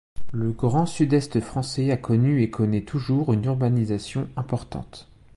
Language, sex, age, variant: French, male, 19-29, Français de métropole